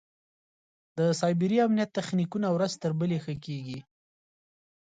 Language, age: Pashto, 30-39